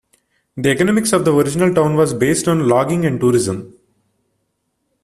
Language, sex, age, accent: English, male, 19-29, India and South Asia (India, Pakistan, Sri Lanka)